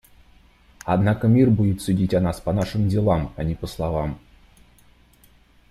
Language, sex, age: Russian, male, 19-29